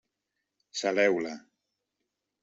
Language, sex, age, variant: Catalan, male, 50-59, Central